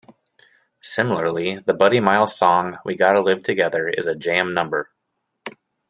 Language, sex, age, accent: English, male, 19-29, United States English